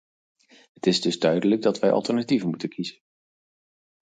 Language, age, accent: Dutch, 30-39, Nederlands Nederlands